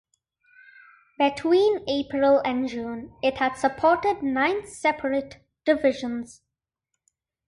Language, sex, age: English, male, under 19